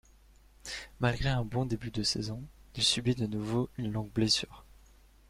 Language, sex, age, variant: French, male, 19-29, Français de métropole